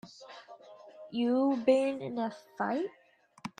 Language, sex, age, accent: English, female, 30-39, United States English